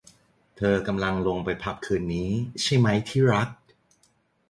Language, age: Thai, 30-39